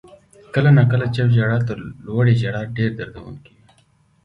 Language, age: Pashto, 19-29